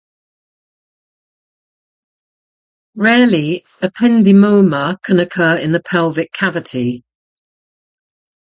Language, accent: English, England English